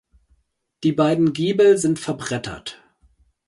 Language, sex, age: German, male, 30-39